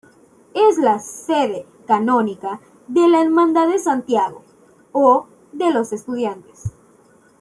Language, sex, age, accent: Spanish, female, 19-29, México